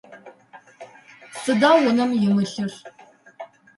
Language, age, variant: Adyghe, 50-59, Адыгабзэ (Кирил, пстэумэ зэдыряе)